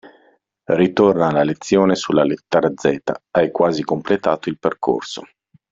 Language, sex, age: Italian, male, 40-49